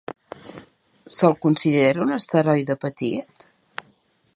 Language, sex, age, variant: Catalan, female, 40-49, Septentrional